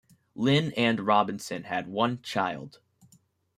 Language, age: English, 19-29